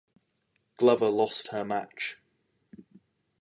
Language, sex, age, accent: English, male, 19-29, England English